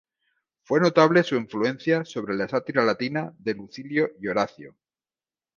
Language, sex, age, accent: Spanish, male, 50-59, España: Sur peninsular (Andalucia, Extremadura, Murcia)